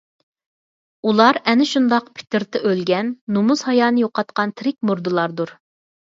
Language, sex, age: Uyghur, female, 30-39